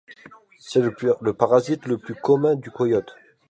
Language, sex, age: French, male, 30-39